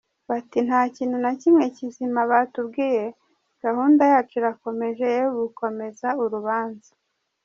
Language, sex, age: Kinyarwanda, male, 30-39